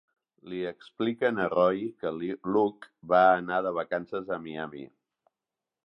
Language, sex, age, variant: Catalan, male, 50-59, Central